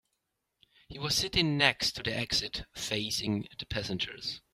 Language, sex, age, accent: English, male, 30-39, United States English